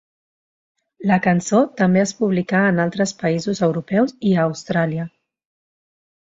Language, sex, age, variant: Catalan, female, 30-39, Central